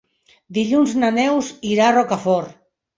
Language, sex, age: Catalan, female, 60-69